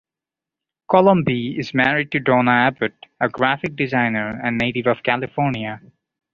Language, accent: English, India and South Asia (India, Pakistan, Sri Lanka)